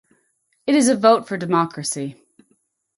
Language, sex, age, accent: English, female, 40-49, United States English